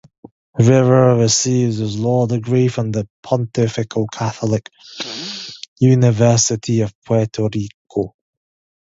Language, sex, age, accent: English, male, 19-29, England English